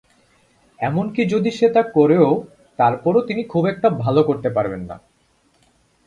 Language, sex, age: Bengali, male, 19-29